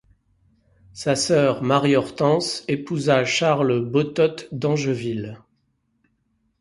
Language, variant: French, Français de métropole